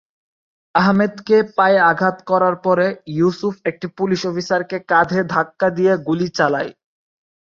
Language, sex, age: Bengali, male, 19-29